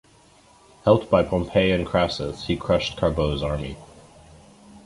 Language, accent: English, United States English